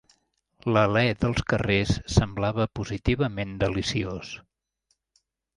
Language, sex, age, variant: Catalan, male, 50-59, Central